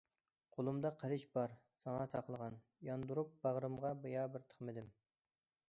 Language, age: Uyghur, 19-29